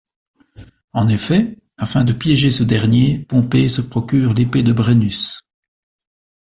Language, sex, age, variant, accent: French, male, 50-59, Français d'Europe, Français de Belgique